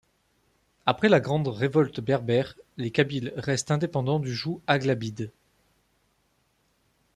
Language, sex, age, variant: French, male, 30-39, Français de métropole